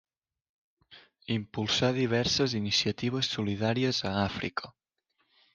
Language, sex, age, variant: Catalan, male, under 19, Central